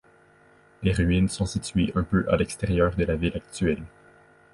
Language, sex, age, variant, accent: French, male, 19-29, Français d'Amérique du Nord, Français du Canada